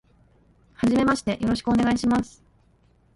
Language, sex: Japanese, female